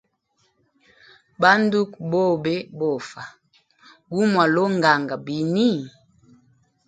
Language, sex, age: Hemba, female, 19-29